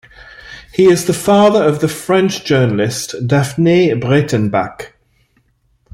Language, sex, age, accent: English, male, 50-59, England English